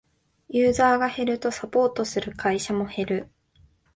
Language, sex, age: Japanese, female, 19-29